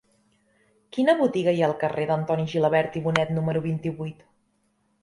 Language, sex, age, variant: Catalan, female, 30-39, Central